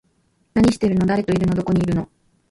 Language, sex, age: Japanese, female, 19-29